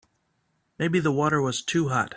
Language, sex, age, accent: English, male, 19-29, United States English